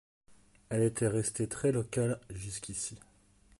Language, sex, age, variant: French, male, 30-39, Français de métropole